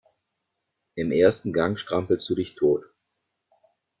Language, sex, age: German, male, 40-49